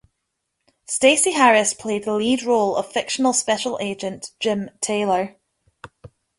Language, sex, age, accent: English, female, 19-29, Scottish English